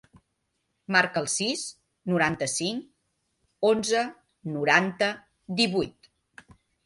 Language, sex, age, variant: Catalan, female, 50-59, Central